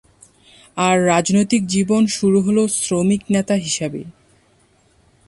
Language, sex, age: Bengali, female, 19-29